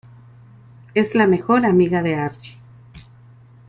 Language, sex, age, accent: Spanish, female, 50-59, México